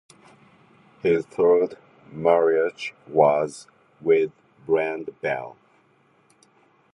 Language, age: English, 50-59